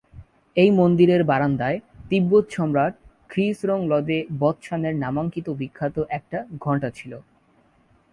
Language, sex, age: Bengali, male, under 19